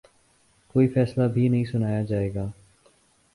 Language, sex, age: Urdu, male, 19-29